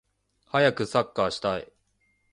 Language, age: Japanese, 19-29